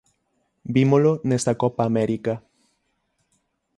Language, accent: Galician, Oriental (común en zona oriental); Normativo (estándar)